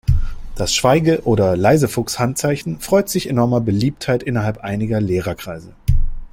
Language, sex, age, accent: German, male, 40-49, Deutschland Deutsch